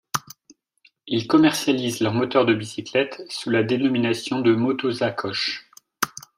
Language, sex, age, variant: French, male, 40-49, Français de métropole